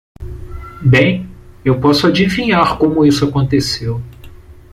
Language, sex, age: Portuguese, male, 40-49